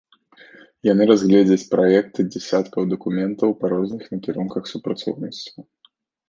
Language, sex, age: Belarusian, male, 19-29